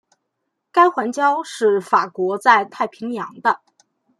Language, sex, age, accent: Chinese, female, 19-29, 出生地：河北省